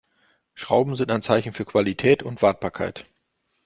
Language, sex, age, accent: German, male, 40-49, Deutschland Deutsch